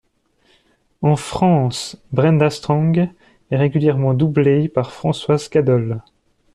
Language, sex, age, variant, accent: French, male, 40-49, Français d'Europe, Français de Suisse